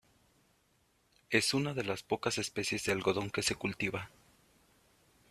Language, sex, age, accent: Spanish, male, 19-29, México